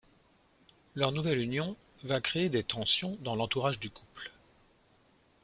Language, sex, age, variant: French, male, 40-49, Français de métropole